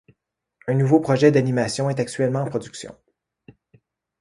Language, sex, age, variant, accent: French, male, 40-49, Français d'Amérique du Nord, Français du Canada